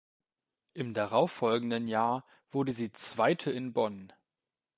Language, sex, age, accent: German, male, 19-29, Deutschland Deutsch